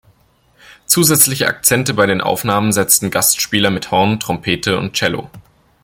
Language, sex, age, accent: German, male, 19-29, Deutschland Deutsch